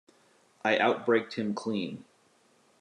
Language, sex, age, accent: English, male, 40-49, United States English